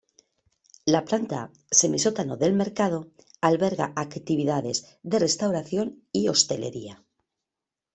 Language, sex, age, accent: Spanish, female, 50-59, España: Norte peninsular (Asturias, Castilla y León, Cantabria, País Vasco, Navarra, Aragón, La Rioja, Guadalajara, Cuenca)